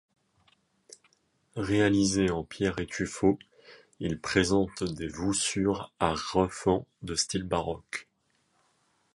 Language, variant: French, Français de métropole